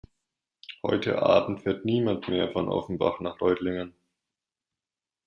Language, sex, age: German, male, 19-29